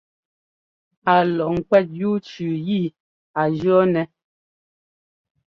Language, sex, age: Ngomba, female, 30-39